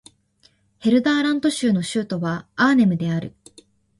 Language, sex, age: Japanese, female, 19-29